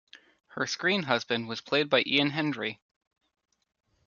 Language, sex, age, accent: English, male, under 19, United States English